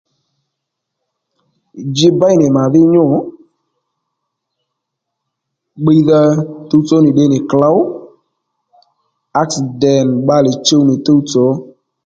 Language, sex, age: Lendu, male, 30-39